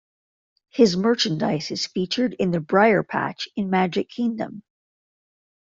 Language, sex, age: English, female, 50-59